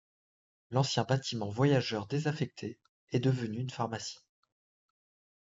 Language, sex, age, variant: French, male, 30-39, Français de métropole